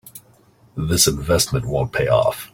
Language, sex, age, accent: English, male, 40-49, United States English